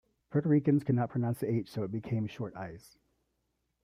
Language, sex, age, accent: English, male, 30-39, United States English